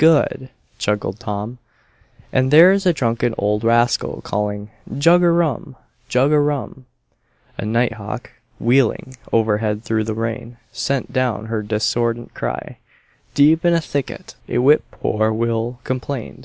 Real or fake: real